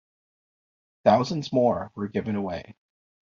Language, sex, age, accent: English, male, 40-49, Canadian English